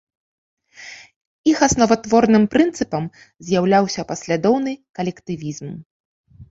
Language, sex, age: Belarusian, female, 30-39